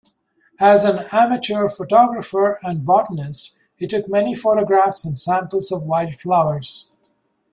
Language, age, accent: English, 50-59, United States English